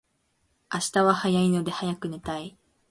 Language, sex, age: Japanese, female, under 19